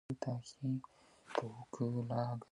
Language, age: Adamawa Fulfulde, 19-29